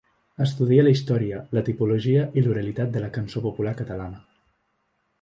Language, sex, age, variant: Catalan, male, under 19, Balear